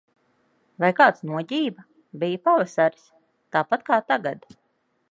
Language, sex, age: Latvian, female, 40-49